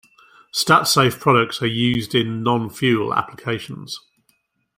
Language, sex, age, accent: English, male, 50-59, England English